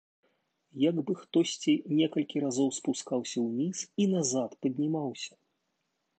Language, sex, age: Belarusian, male, 40-49